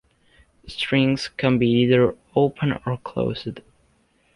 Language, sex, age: English, male, under 19